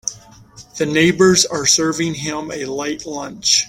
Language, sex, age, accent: English, male, 50-59, United States English